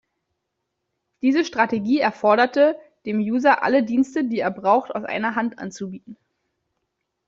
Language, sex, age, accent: German, female, 19-29, Deutschland Deutsch